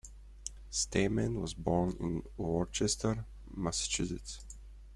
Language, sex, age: English, male, 19-29